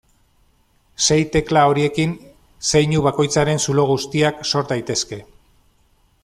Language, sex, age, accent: Basque, male, 40-49, Mendebalekoa (Araba, Bizkaia, Gipuzkoako mendebaleko herri batzuk)